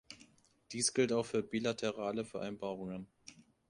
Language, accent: German, Deutschland Deutsch